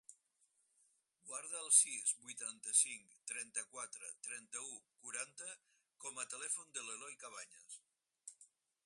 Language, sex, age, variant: Catalan, male, 60-69, Central